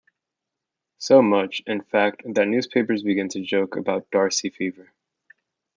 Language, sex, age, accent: English, male, 19-29, United States English